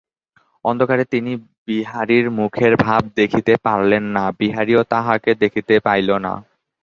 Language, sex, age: Bengali, male, 19-29